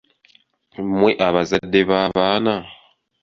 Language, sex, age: Ganda, male, 19-29